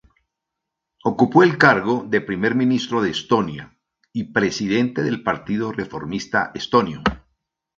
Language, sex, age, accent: Spanish, male, 60-69, Andino-Pacífico: Colombia, Perú, Ecuador, oeste de Bolivia y Venezuela andina